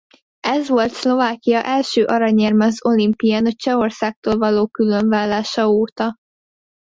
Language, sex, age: Hungarian, female, under 19